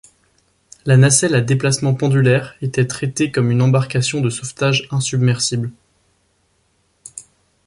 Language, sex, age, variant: French, male, 19-29, Français de métropole